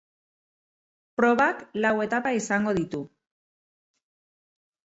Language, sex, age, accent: Basque, female, 40-49, Mendebalekoa (Araba, Bizkaia, Gipuzkoako mendebaleko herri batzuk)